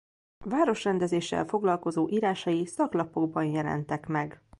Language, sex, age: Hungarian, female, 19-29